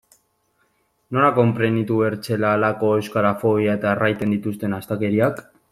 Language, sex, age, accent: Basque, male, 19-29, Mendebalekoa (Araba, Bizkaia, Gipuzkoako mendebaleko herri batzuk)